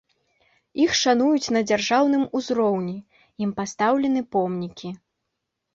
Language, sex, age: Belarusian, female, 19-29